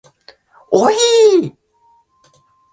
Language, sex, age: Japanese, male, 19-29